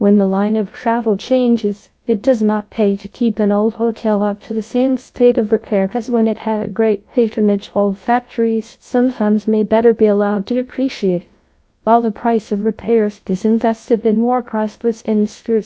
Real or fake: fake